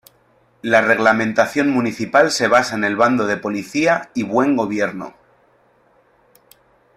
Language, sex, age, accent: Spanish, male, 30-39, España: Centro-Sur peninsular (Madrid, Toledo, Castilla-La Mancha)